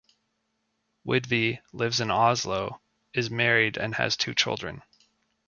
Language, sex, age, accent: English, male, 30-39, United States English